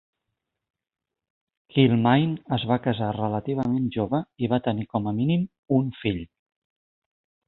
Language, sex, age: Catalan, male, 40-49